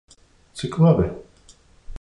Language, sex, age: Latvian, male, 40-49